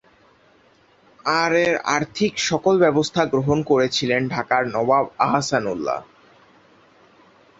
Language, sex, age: Bengali, male, under 19